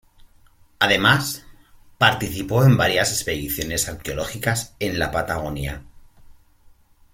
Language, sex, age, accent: Spanish, male, 30-39, España: Norte peninsular (Asturias, Castilla y León, Cantabria, País Vasco, Navarra, Aragón, La Rioja, Guadalajara, Cuenca)